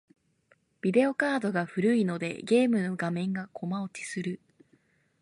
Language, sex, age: Japanese, female, under 19